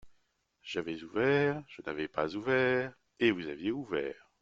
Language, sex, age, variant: French, male, 30-39, Français de métropole